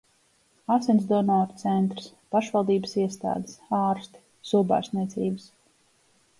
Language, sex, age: Latvian, female, 30-39